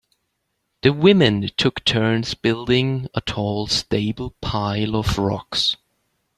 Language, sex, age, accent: English, male, 30-39, United States English